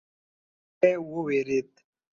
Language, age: Pashto, 19-29